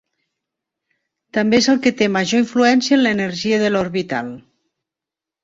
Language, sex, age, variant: Catalan, female, 50-59, Nord-Occidental